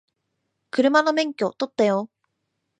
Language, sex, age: Japanese, female, 19-29